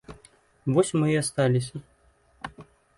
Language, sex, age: Belarusian, male, 30-39